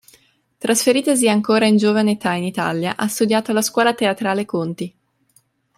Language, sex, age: Italian, female, 19-29